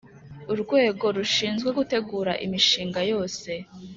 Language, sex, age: Kinyarwanda, female, 19-29